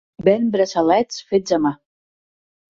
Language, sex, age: Catalan, female, 50-59